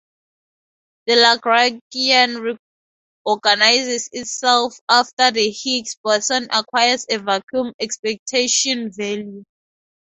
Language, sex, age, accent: English, female, 19-29, Southern African (South Africa, Zimbabwe, Namibia)